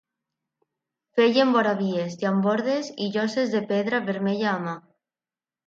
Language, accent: Catalan, valencià